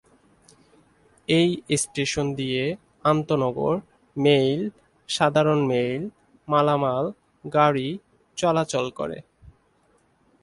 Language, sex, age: Bengali, male, 19-29